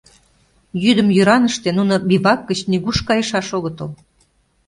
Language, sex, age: Mari, female, 50-59